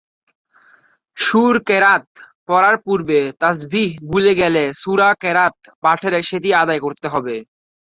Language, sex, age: Bengali, male, 19-29